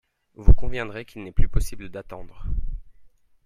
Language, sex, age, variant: French, male, 19-29, Français de métropole